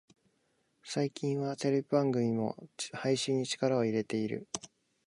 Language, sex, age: Japanese, male, 19-29